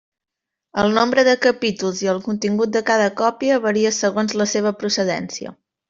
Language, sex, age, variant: Catalan, female, 19-29, Central